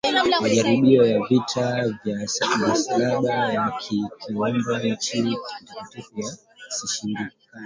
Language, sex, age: Swahili, male, 19-29